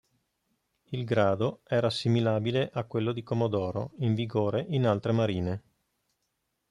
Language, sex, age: Italian, male, 50-59